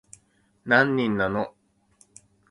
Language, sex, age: Japanese, male, 30-39